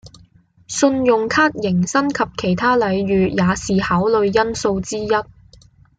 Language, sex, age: Cantonese, female, 19-29